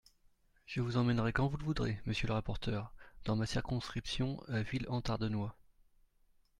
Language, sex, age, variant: French, male, 40-49, Français de métropole